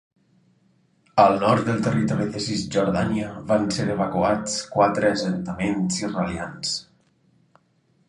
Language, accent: Catalan, valencià